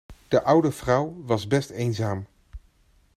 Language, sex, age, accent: Dutch, male, 40-49, Nederlands Nederlands